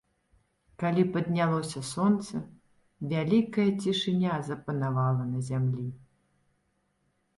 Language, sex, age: Belarusian, female, 40-49